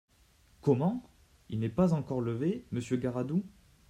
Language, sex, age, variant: French, male, 19-29, Français de métropole